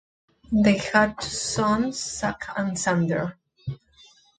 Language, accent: English, United States English